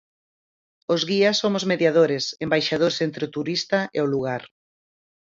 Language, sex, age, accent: Galician, female, 40-49, Oriental (común en zona oriental)